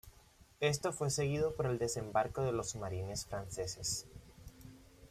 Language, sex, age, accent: Spanish, male, 19-29, Caribe: Cuba, Venezuela, Puerto Rico, República Dominicana, Panamá, Colombia caribeña, México caribeño, Costa del golfo de México